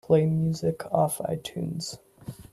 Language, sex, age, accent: English, male, 19-29, United States English